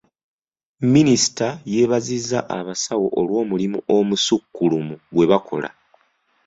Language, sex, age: Ganda, male, 30-39